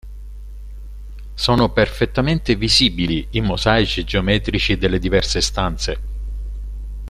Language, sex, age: Italian, male, 60-69